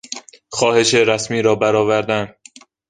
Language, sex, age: Persian, male, under 19